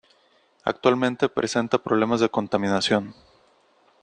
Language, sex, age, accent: Spanish, male, 30-39, México